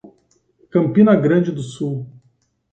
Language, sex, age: Portuguese, male, 60-69